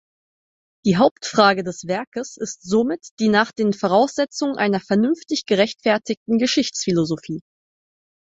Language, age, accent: German, 19-29, Deutschland Deutsch